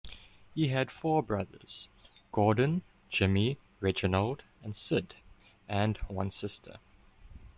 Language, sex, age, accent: English, male, 19-29, Southern African (South Africa, Zimbabwe, Namibia)